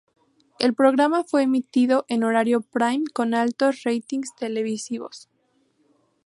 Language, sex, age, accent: Spanish, female, 19-29, México